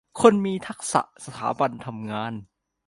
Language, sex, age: Thai, male, 19-29